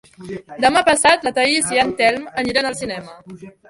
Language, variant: Catalan, Septentrional